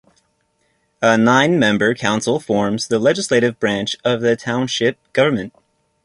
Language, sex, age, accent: English, male, 30-39, United States English